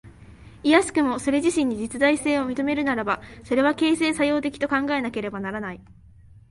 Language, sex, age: Japanese, female, under 19